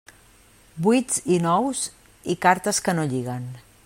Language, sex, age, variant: Catalan, female, 40-49, Central